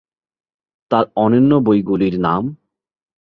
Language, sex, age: Bengali, male, 19-29